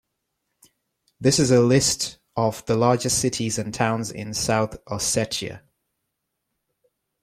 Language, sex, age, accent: English, male, 19-29, England English